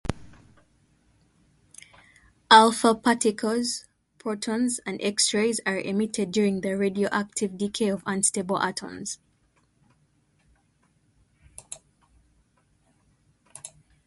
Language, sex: English, female